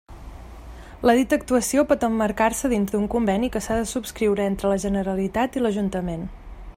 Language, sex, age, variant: Catalan, female, 30-39, Central